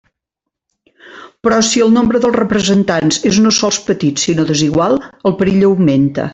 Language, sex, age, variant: Catalan, female, 50-59, Central